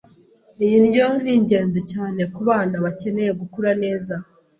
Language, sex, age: Kinyarwanda, female, 19-29